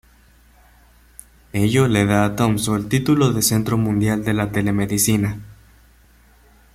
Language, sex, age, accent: Spanish, male, under 19, Caribe: Cuba, Venezuela, Puerto Rico, República Dominicana, Panamá, Colombia caribeña, México caribeño, Costa del golfo de México